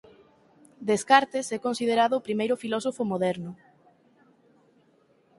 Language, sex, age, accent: Galician, female, 19-29, Central (sen gheada)